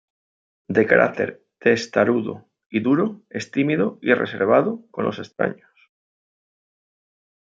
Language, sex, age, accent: Spanish, male, 40-49, España: Sur peninsular (Andalucia, Extremadura, Murcia)